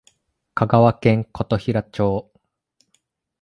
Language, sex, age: Japanese, male, 19-29